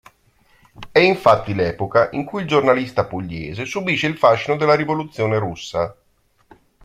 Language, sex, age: Italian, male, 30-39